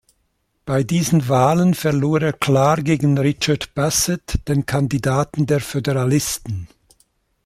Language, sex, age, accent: German, male, 70-79, Schweizerdeutsch